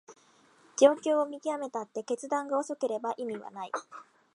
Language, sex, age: Japanese, female, 19-29